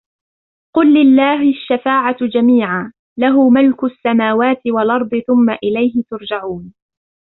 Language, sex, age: Arabic, female, 19-29